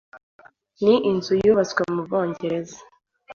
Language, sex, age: Kinyarwanda, female, 19-29